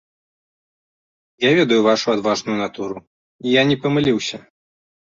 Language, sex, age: Belarusian, male, 30-39